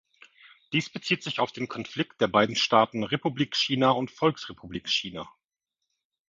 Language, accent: German, Deutschland Deutsch